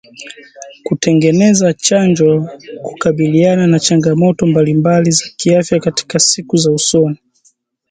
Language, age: Swahili, 19-29